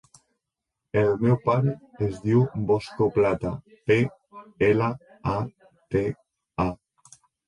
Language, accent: Catalan, valencià